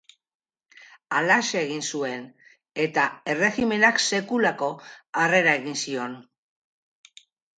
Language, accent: Basque, Mendebalekoa (Araba, Bizkaia, Gipuzkoako mendebaleko herri batzuk)